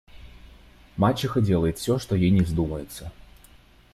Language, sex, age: Russian, male, 19-29